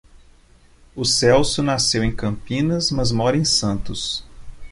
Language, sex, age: Portuguese, male, 50-59